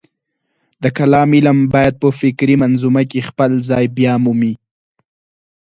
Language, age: Pashto, 19-29